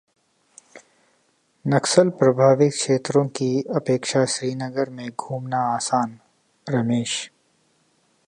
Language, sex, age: Hindi, male, 40-49